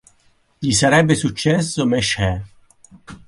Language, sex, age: Italian, male, 50-59